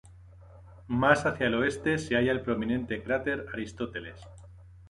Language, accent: Spanish, España: Centro-Sur peninsular (Madrid, Toledo, Castilla-La Mancha)